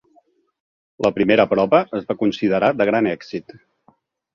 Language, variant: Catalan, Central